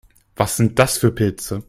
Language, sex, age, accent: German, male, 19-29, Deutschland Deutsch